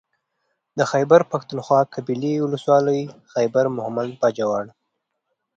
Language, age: Pashto, under 19